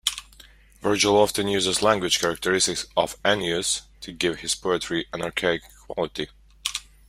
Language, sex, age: English, male, 19-29